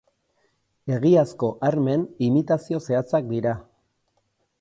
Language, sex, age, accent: Basque, male, 40-49, Erdialdekoa edo Nafarra (Gipuzkoa, Nafarroa)